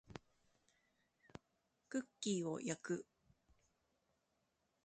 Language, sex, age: Japanese, female, 30-39